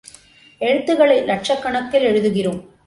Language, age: Tamil, 50-59